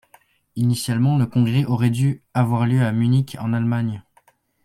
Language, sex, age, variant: French, male, under 19, Français de métropole